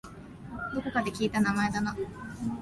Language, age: Japanese, 19-29